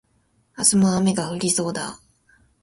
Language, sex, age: Japanese, female, 19-29